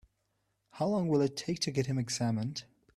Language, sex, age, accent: English, male, 19-29, India and South Asia (India, Pakistan, Sri Lanka)